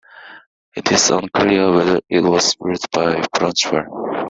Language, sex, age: English, male, 19-29